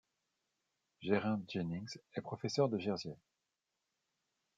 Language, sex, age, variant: French, male, 40-49, Français de métropole